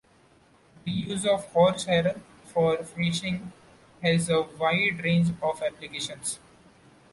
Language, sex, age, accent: English, male, 19-29, India and South Asia (India, Pakistan, Sri Lanka)